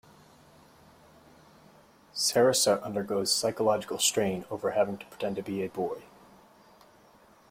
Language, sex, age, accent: English, male, 19-29, United States English